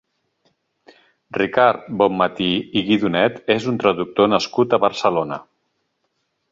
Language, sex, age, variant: Catalan, male, 50-59, Central